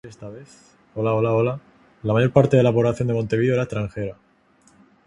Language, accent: Spanish, España: Sur peninsular (Andalucia, Extremadura, Murcia)